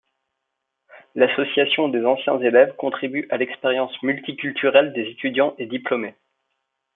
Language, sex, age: French, male, 30-39